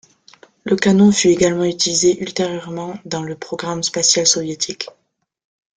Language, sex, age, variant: French, female, under 19, Français de métropole